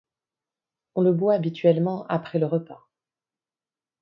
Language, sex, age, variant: French, female, 30-39, Français de métropole